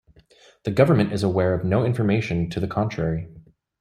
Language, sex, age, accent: English, male, 19-29, United States English